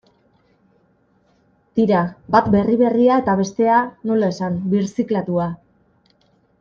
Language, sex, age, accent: Basque, female, 30-39, Mendebalekoa (Araba, Bizkaia, Gipuzkoako mendebaleko herri batzuk)